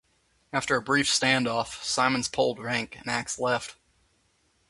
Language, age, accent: English, 19-29, United States English